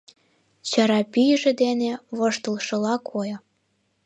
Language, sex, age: Mari, female, 19-29